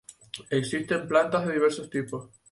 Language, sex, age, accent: Spanish, male, 19-29, España: Islas Canarias